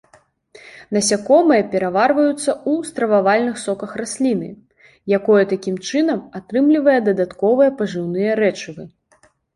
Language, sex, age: Belarusian, female, 19-29